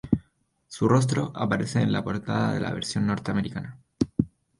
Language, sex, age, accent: Spanish, male, 19-29, Chileno: Chile, Cuyo